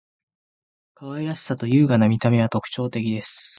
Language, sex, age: Japanese, male, 19-29